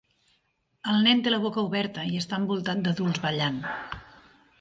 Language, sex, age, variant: Catalan, female, 40-49, Central